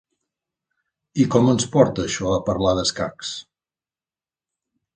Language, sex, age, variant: Catalan, male, 50-59, Septentrional